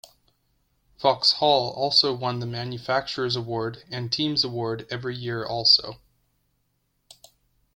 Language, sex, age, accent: English, male, 19-29, United States English